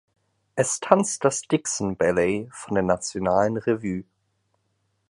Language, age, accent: German, 19-29, Deutschland Deutsch